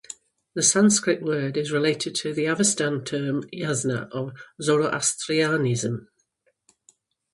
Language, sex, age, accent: English, female, 50-59, England English